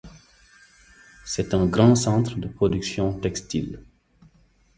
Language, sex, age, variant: French, male, 30-39, Français d'Afrique subsaharienne et des îles africaines